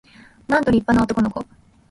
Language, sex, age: Japanese, female, 19-29